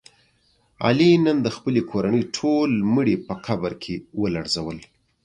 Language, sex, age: Pashto, male, 30-39